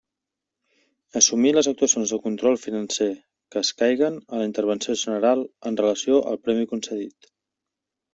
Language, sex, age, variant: Catalan, male, 19-29, Central